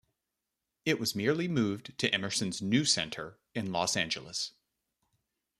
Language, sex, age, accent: English, male, 30-39, United States English